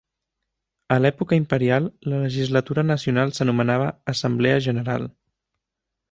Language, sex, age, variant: Catalan, male, 19-29, Central